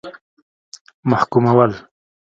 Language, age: Pashto, 19-29